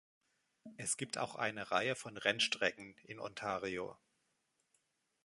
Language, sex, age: German, male, 30-39